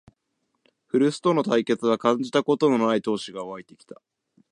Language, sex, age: Japanese, male, 19-29